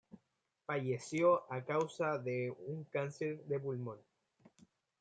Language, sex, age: Spanish, male, 19-29